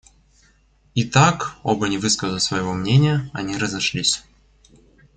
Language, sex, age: Russian, male, under 19